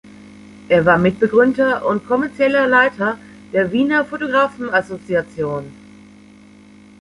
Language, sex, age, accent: German, female, 40-49, Deutschland Deutsch